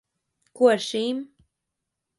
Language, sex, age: Latvian, female, 30-39